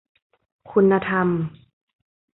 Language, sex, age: Thai, female, 19-29